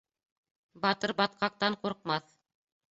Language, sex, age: Bashkir, female, 40-49